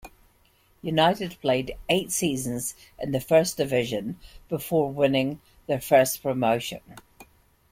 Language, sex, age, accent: English, female, 60-69, Scottish English